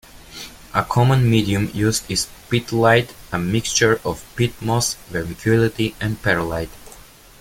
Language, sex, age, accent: English, male, 19-29, United States English